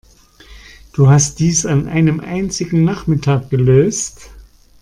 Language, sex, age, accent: German, male, 50-59, Deutschland Deutsch